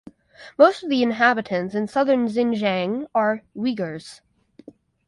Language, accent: English, United States English